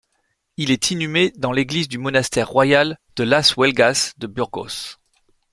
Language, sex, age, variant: French, male, 30-39, Français de métropole